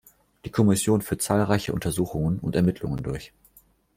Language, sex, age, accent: German, male, 19-29, Deutschland Deutsch